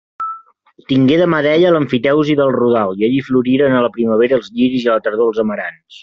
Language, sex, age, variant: Catalan, male, 30-39, Central